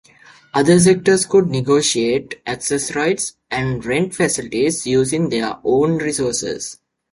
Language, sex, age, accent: English, male, 19-29, United States English